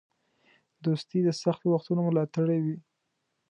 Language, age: Pashto, 19-29